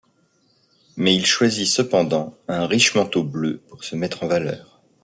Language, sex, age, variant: French, male, 40-49, Français de métropole